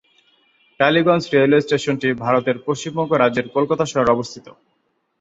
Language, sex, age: Bengali, male, 19-29